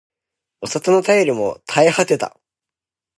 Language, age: Japanese, under 19